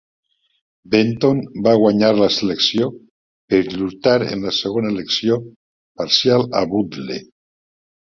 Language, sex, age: Catalan, male, 60-69